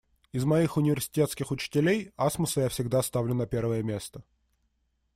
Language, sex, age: Russian, male, 19-29